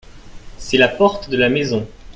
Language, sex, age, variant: French, male, 19-29, Français de métropole